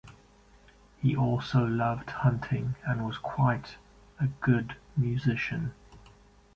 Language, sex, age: English, male, 30-39